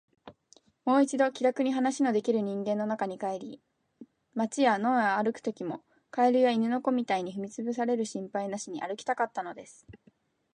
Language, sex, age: Japanese, female, 19-29